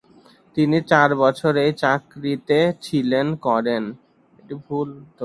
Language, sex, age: Bengali, male, 19-29